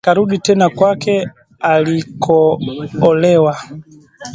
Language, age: Swahili, 19-29